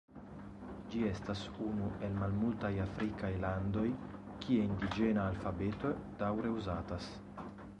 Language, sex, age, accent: Esperanto, male, 30-39, Internacia